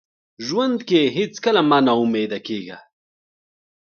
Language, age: Pashto, 30-39